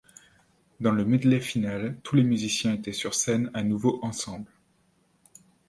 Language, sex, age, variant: French, male, 30-39, Français de métropole